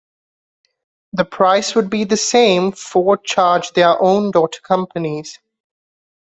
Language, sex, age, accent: English, male, 19-29, India and South Asia (India, Pakistan, Sri Lanka)